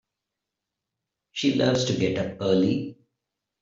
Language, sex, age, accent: English, male, 40-49, India and South Asia (India, Pakistan, Sri Lanka)